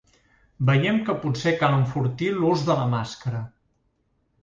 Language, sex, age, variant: Catalan, male, 40-49, Central